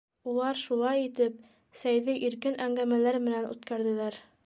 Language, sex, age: Bashkir, female, 30-39